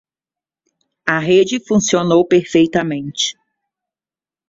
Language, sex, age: Portuguese, female, 40-49